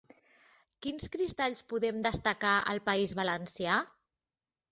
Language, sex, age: Catalan, female, 30-39